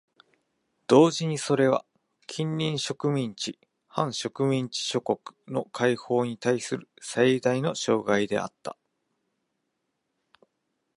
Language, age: Japanese, 40-49